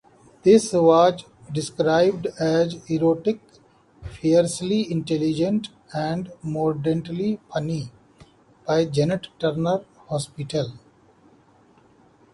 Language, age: English, 40-49